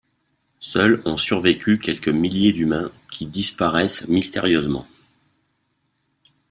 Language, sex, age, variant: French, male, 40-49, Français de métropole